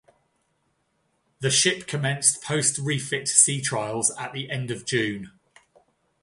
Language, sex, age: English, male, 40-49